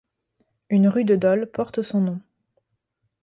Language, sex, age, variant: French, female, 19-29, Français de métropole